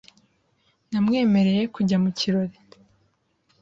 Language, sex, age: Kinyarwanda, female, 19-29